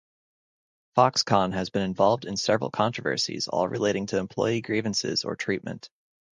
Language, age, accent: English, 19-29, United States English